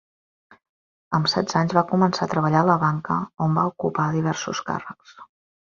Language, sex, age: Catalan, female, 40-49